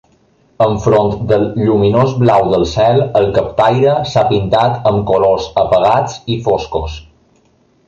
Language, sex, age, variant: Catalan, male, 19-29, Balear